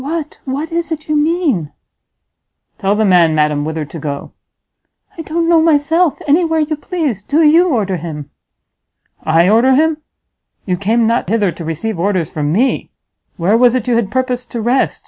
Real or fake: real